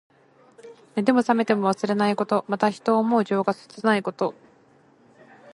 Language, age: Japanese, 19-29